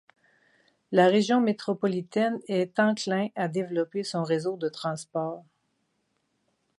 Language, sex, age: French, female, 50-59